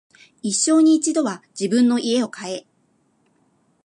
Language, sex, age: Japanese, female, 50-59